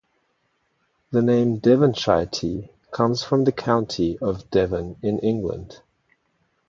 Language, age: English, 40-49